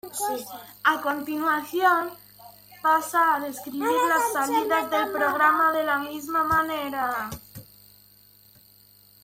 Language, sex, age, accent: Spanish, female, under 19, España: Centro-Sur peninsular (Madrid, Toledo, Castilla-La Mancha)